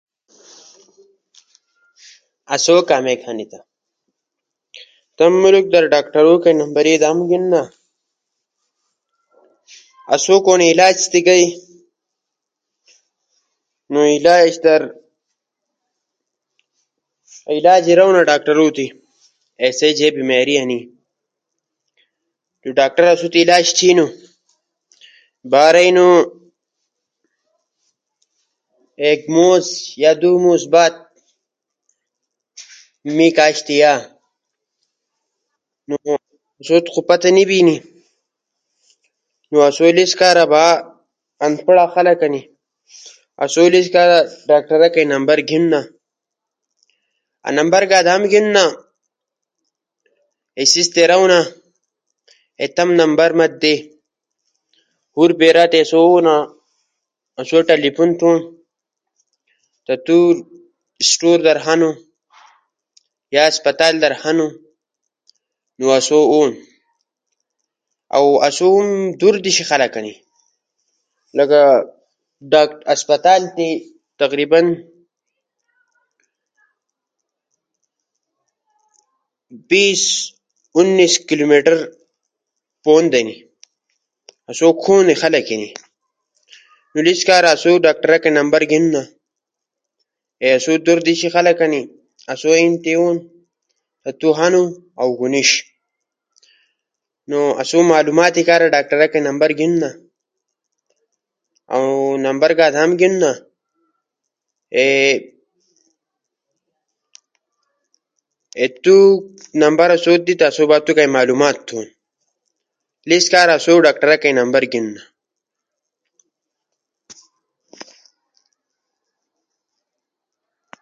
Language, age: Ushojo, under 19